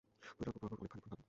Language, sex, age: Bengali, male, 19-29